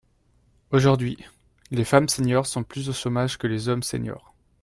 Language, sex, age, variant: French, male, 19-29, Français de métropole